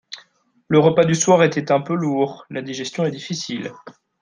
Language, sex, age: French, male, 19-29